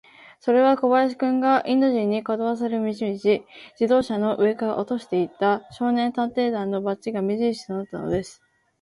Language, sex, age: Japanese, female, 19-29